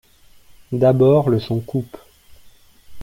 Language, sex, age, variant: French, male, 19-29, Français de métropole